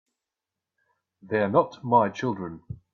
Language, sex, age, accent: English, male, 19-29, Australian English